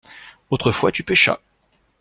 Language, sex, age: French, male, 40-49